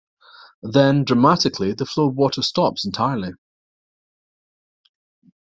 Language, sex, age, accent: English, male, 40-49, Scottish English